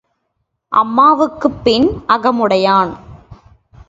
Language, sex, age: Tamil, female, 19-29